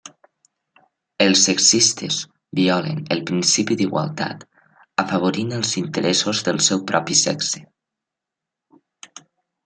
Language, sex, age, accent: Catalan, male, under 19, valencià